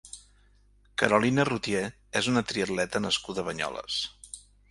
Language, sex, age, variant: Catalan, male, 50-59, Central